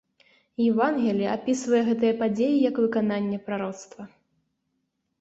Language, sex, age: Belarusian, female, 19-29